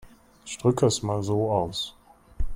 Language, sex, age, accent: German, male, 30-39, Deutschland Deutsch